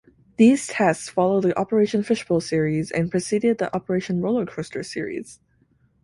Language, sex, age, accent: English, female, 19-29, United States English